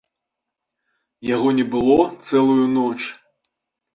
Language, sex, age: Belarusian, male, 40-49